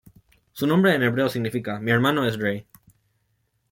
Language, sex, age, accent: Spanish, male, under 19, México